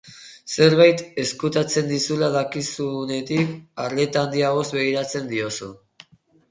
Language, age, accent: Basque, under 19, Erdialdekoa edo Nafarra (Gipuzkoa, Nafarroa)